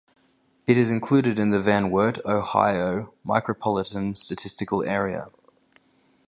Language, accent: English, Australian English